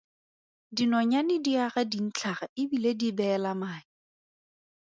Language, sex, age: Tswana, female, 30-39